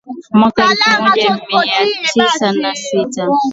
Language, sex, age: Swahili, female, 19-29